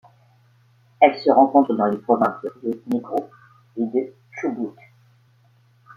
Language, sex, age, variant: French, female, 50-59, Français de métropole